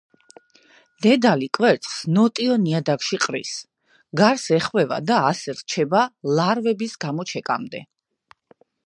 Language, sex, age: Georgian, female, 30-39